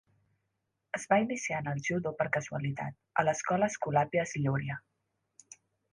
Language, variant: Catalan, Central